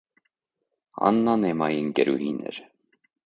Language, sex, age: Armenian, male, 30-39